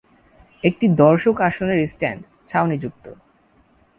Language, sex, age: Bengali, male, under 19